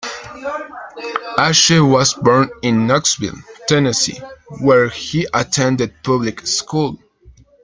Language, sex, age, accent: English, male, 19-29, United States English